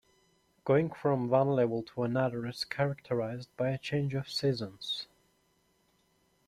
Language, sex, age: English, male, 19-29